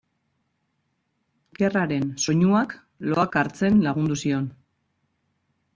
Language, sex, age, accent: Basque, female, 40-49, Mendebalekoa (Araba, Bizkaia, Gipuzkoako mendebaleko herri batzuk)